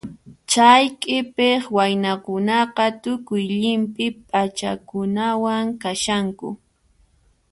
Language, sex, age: Puno Quechua, female, 19-29